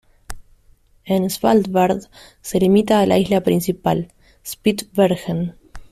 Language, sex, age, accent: Spanish, female, 19-29, Rioplatense: Argentina, Uruguay, este de Bolivia, Paraguay